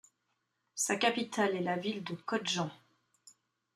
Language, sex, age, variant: French, female, 50-59, Français de métropole